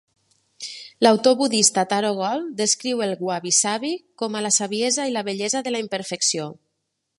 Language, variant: Catalan, Nord-Occidental